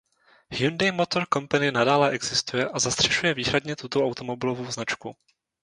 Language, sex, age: Czech, male, 19-29